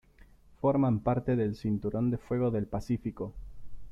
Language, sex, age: Spanish, male, 19-29